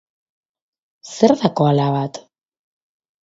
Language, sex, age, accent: Basque, female, 19-29, Erdialdekoa edo Nafarra (Gipuzkoa, Nafarroa)